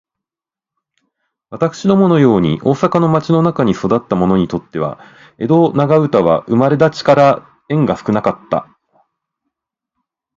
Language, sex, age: Japanese, male, 40-49